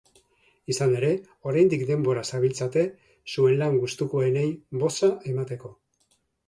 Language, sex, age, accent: Basque, male, 50-59, Mendebalekoa (Araba, Bizkaia, Gipuzkoako mendebaleko herri batzuk)